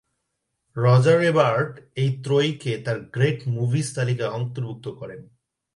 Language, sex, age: Bengali, male, 30-39